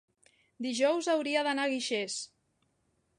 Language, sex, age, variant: Catalan, female, 40-49, Central